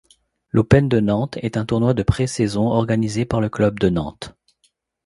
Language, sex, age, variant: French, male, 40-49, Français de métropole